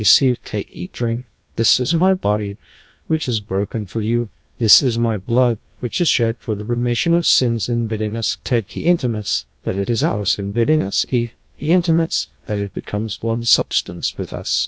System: TTS, GlowTTS